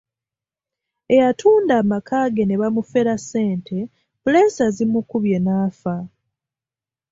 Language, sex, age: Ganda, female, 19-29